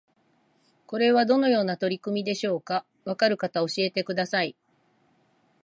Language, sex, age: Japanese, female, 50-59